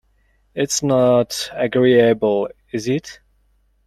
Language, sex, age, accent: English, male, 30-39, United States English